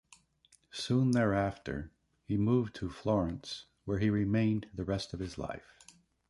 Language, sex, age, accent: English, male, 60-69, United States English